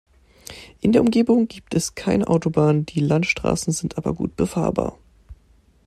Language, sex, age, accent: German, male, 19-29, Deutschland Deutsch